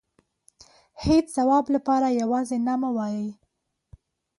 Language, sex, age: Pashto, female, 19-29